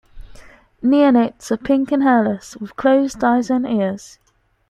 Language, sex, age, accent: English, female, 19-29, England English